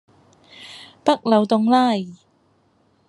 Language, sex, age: Cantonese, female, 30-39